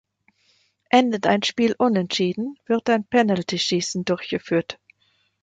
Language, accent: German, Deutschland Deutsch